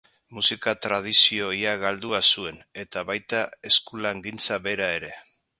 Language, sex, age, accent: Basque, male, 50-59, Mendebalekoa (Araba, Bizkaia, Gipuzkoako mendebaleko herri batzuk)